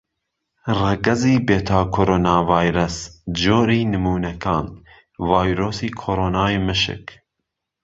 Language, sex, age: Central Kurdish, male, 40-49